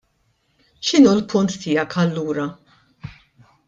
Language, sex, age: Maltese, female, 50-59